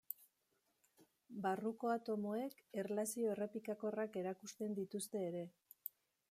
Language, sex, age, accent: Basque, female, 50-59, Mendebalekoa (Araba, Bizkaia, Gipuzkoako mendebaleko herri batzuk)